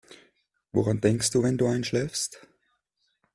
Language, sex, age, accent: German, male, 30-39, Schweizerdeutsch